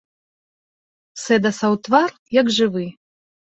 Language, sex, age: Belarusian, female, 30-39